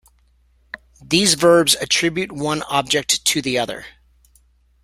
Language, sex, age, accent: English, male, 40-49, United States English